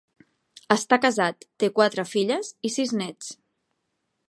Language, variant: Catalan, Central